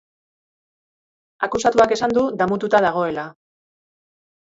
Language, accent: Basque, Erdialdekoa edo Nafarra (Gipuzkoa, Nafarroa)